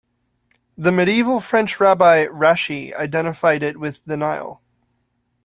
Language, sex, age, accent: English, male, 19-29, United States English